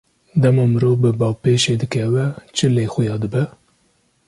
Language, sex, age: Kurdish, male, 30-39